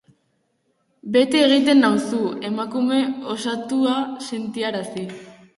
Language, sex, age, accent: Basque, female, under 19, Mendebalekoa (Araba, Bizkaia, Gipuzkoako mendebaleko herri batzuk)